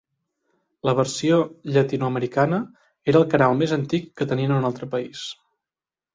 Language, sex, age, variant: Catalan, male, 19-29, Central